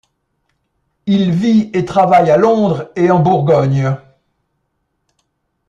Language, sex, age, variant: French, male, 70-79, Français de métropole